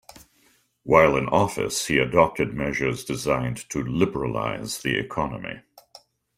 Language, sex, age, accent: English, male, 60-69, Canadian English